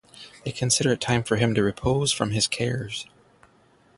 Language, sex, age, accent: English, male, 40-49, United States English; Irish English